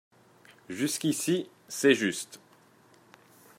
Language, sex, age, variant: French, male, 30-39, Français de métropole